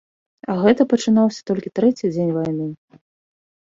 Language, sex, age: Belarusian, female, 30-39